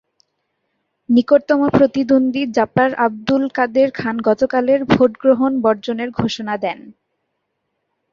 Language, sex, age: Bengali, female, 19-29